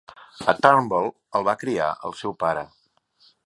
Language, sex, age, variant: Catalan, male, 50-59, Central